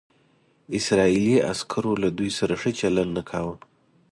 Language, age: Pashto, 19-29